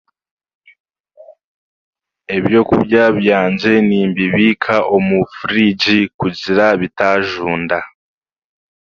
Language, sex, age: Chiga, male, 19-29